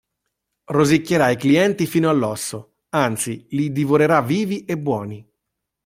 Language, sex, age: Italian, male, 40-49